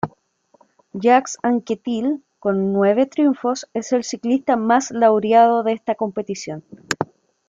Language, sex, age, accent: Spanish, female, 30-39, Chileno: Chile, Cuyo